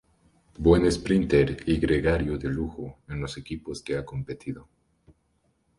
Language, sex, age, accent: Spanish, male, 19-29, Andino-Pacífico: Colombia, Perú, Ecuador, oeste de Bolivia y Venezuela andina